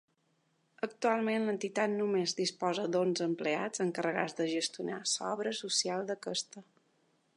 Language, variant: Catalan, Balear